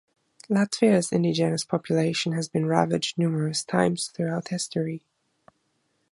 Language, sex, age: English, female, 19-29